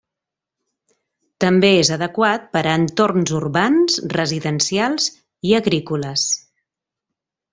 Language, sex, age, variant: Catalan, female, 40-49, Central